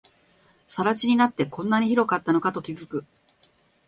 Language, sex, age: Japanese, female, 50-59